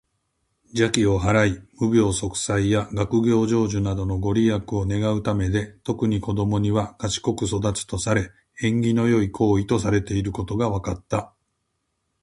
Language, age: Japanese, 50-59